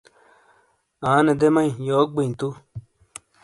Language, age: Shina, 30-39